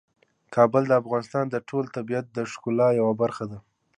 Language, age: Pashto, 19-29